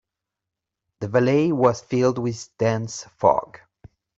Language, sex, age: English, male, 30-39